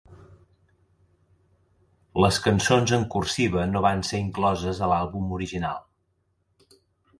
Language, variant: Catalan, Central